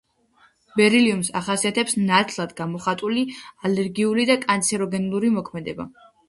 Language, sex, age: Georgian, female, under 19